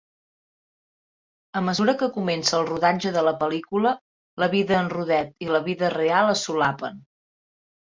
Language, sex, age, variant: Catalan, female, 30-39, Central